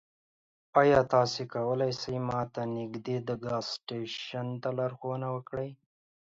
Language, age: Pashto, 19-29